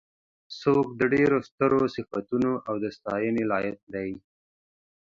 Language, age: Pashto, 30-39